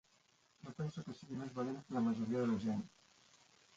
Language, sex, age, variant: Catalan, male, 40-49, Nord-Occidental